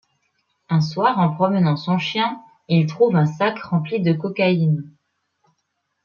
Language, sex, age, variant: French, female, 19-29, Français de métropole